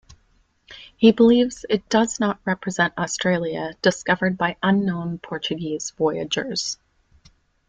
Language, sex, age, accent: English, female, 40-49, Canadian English